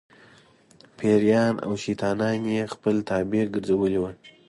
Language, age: Pashto, 19-29